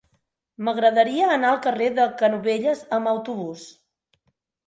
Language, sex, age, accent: Catalan, female, 30-39, Oriental